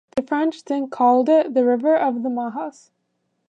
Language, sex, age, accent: English, female, under 19, United States English